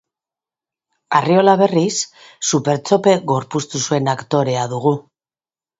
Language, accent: Basque, Mendebalekoa (Araba, Bizkaia, Gipuzkoako mendebaleko herri batzuk)